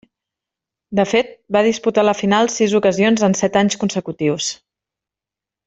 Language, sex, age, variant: Catalan, female, 30-39, Central